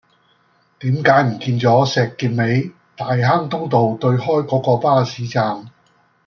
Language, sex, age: Cantonese, male, 50-59